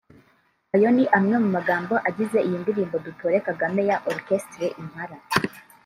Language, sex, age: Kinyarwanda, male, 19-29